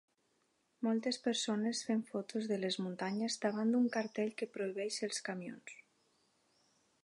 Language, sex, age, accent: Catalan, female, 30-39, valencià